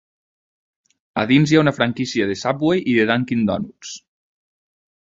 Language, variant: Catalan, Nord-Occidental